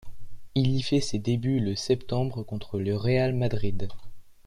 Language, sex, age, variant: French, male, under 19, Français de métropole